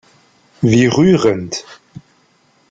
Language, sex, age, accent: German, male, 40-49, Deutschland Deutsch